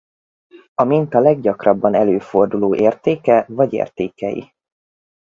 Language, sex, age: Hungarian, male, 30-39